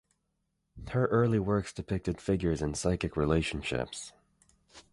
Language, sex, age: English, male, 19-29